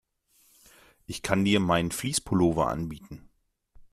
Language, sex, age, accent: German, male, 30-39, Deutschland Deutsch